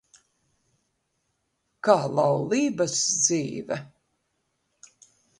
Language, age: Latvian, 80-89